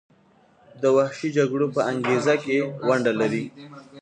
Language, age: Pashto, 19-29